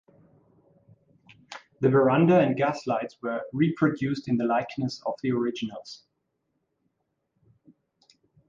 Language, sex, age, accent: English, male, 40-49, England English